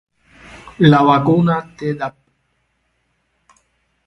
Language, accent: Spanish, Caribe: Cuba, Venezuela, Puerto Rico, República Dominicana, Panamá, Colombia caribeña, México caribeño, Costa del golfo de México